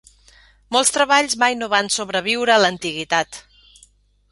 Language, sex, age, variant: Catalan, female, 40-49, Central